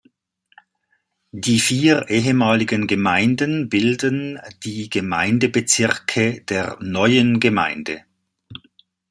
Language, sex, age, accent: German, male, 60-69, Schweizerdeutsch